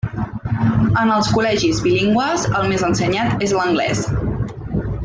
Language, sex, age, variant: Catalan, female, 19-29, Central